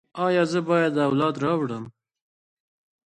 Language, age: Pashto, 30-39